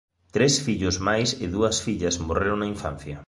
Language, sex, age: Galician, male, 40-49